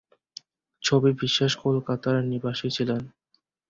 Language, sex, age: Bengali, male, 19-29